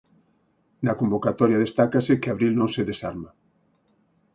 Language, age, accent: Galician, 50-59, Central (gheada)